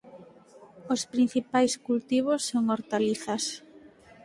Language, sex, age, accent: Galician, female, 19-29, Normativo (estándar)